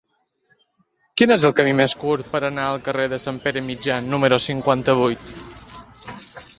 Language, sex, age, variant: Catalan, male, 30-39, Balear